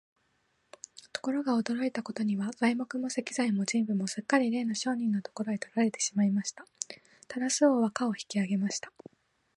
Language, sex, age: Japanese, female, 19-29